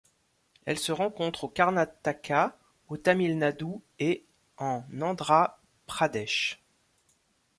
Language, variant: French, Français de métropole